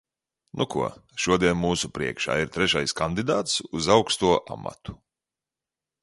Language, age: Latvian, 30-39